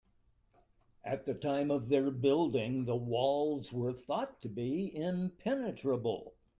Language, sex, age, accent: English, male, 60-69, United States English